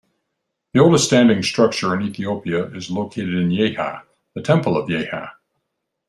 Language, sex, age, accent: English, male, 50-59, Canadian English